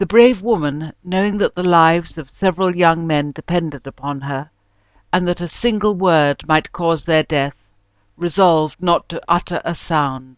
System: none